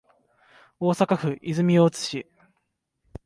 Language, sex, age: Japanese, male, under 19